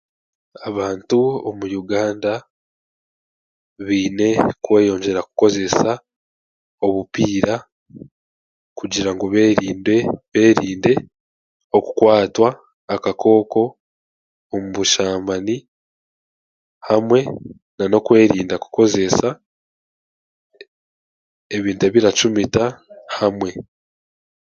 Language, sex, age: Chiga, male, 19-29